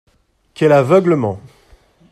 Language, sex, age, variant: French, male, 40-49, Français de métropole